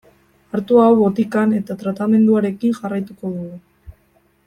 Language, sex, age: Basque, female, 19-29